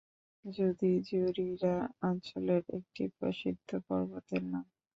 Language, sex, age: Bengali, female, 19-29